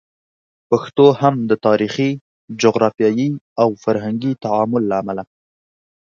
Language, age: Pashto, 19-29